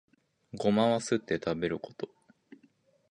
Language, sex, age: Japanese, male, 19-29